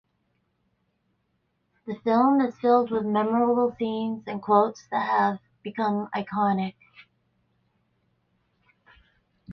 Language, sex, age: English, female, 19-29